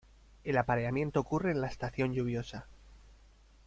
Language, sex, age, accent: Spanish, male, 30-39, España: Norte peninsular (Asturias, Castilla y León, Cantabria, País Vasco, Navarra, Aragón, La Rioja, Guadalajara, Cuenca)